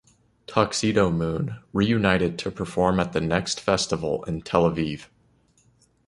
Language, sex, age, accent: English, male, 19-29, United States English